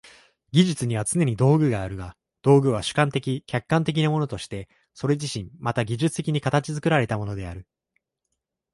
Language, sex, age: Japanese, male, 19-29